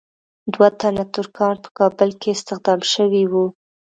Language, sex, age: Pashto, female, 19-29